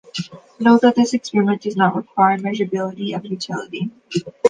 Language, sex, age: English, female, under 19